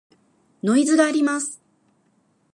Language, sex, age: Japanese, female, 50-59